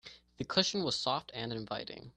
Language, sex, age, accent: English, male, 19-29, United States English